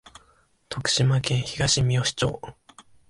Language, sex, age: Japanese, male, 19-29